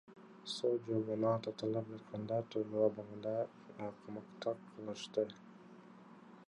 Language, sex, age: Kyrgyz, male, under 19